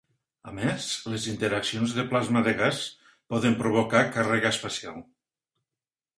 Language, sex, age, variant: Catalan, male, 50-59, Nord-Occidental